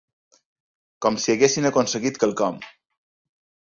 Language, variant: Catalan, Balear